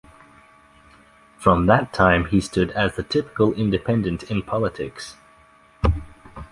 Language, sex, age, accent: English, male, 19-29, Australian English